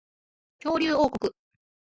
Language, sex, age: Japanese, female, 19-29